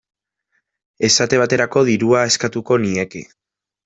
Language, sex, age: Basque, male, 19-29